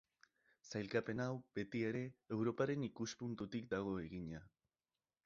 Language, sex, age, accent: Basque, male, 19-29, Mendebalekoa (Araba, Bizkaia, Gipuzkoako mendebaleko herri batzuk)